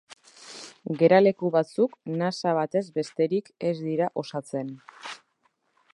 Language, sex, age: Basque, female, 30-39